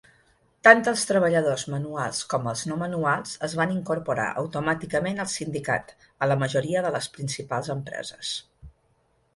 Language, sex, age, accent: Catalan, female, 40-49, balear; central